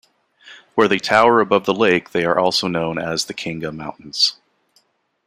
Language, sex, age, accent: English, male, 40-49, United States English